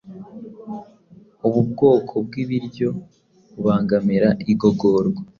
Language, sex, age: Kinyarwanda, male, 19-29